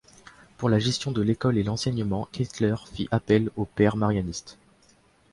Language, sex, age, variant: French, male, under 19, Français de métropole